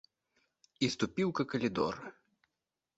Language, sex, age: Belarusian, male, 19-29